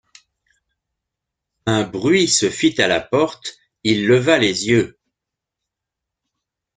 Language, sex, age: French, male, 60-69